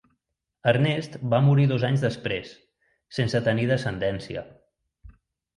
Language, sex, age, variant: Catalan, male, 40-49, Central